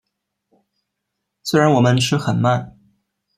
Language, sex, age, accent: Chinese, male, 19-29, 出生地：四川省